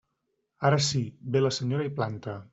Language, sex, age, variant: Catalan, male, 40-49, Central